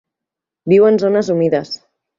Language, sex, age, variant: Catalan, female, 19-29, Central